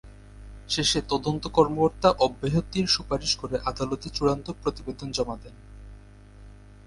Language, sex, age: Bengali, male, 19-29